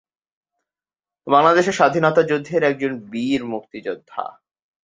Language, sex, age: Bengali, male, 19-29